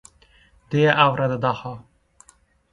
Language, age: Uzbek, 19-29